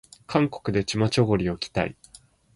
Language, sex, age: Japanese, male, 19-29